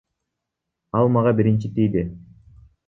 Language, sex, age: Kyrgyz, male, 19-29